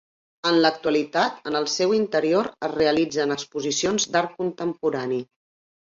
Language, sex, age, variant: Catalan, female, 50-59, Central